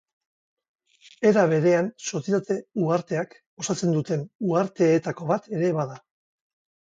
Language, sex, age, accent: Basque, male, 50-59, Mendebalekoa (Araba, Bizkaia, Gipuzkoako mendebaleko herri batzuk)